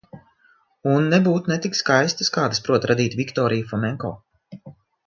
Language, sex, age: Latvian, female, 40-49